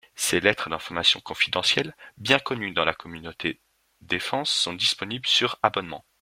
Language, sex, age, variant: French, male, under 19, Français de métropole